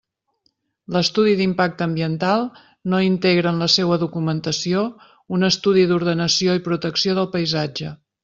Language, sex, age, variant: Catalan, female, 50-59, Central